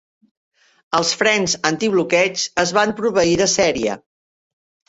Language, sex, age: Catalan, female, 60-69